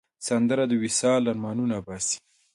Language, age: Pashto, 19-29